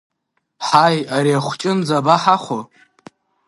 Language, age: Abkhazian, under 19